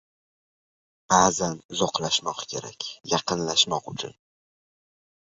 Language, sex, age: Uzbek, male, under 19